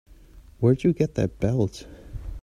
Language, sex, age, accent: English, male, 19-29, United States English